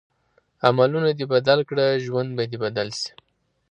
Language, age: Pashto, 30-39